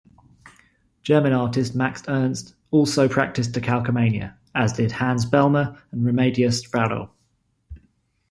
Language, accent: English, England English